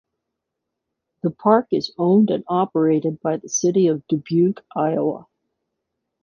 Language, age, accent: English, 40-49, United States English